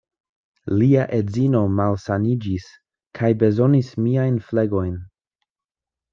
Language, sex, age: Esperanto, male, 19-29